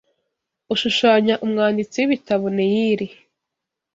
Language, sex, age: Kinyarwanda, female, 19-29